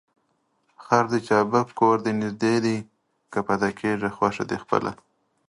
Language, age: Pashto, 19-29